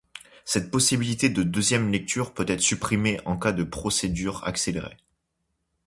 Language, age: French, 19-29